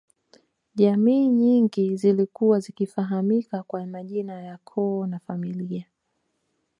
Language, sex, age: Swahili, female, 19-29